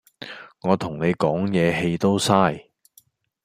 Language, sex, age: Cantonese, male, 40-49